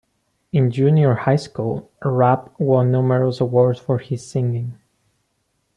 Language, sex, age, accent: English, male, 19-29, United States English